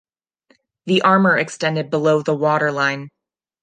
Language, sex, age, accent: English, female, 30-39, United States English